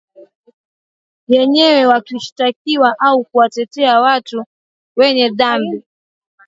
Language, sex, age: Swahili, female, 19-29